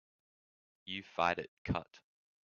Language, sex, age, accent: English, male, under 19, Australian English